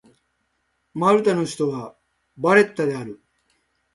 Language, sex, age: Japanese, male, 60-69